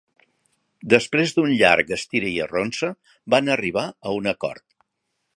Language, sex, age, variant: Catalan, male, 60-69, Central